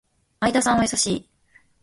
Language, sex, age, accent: Japanese, female, under 19, 標準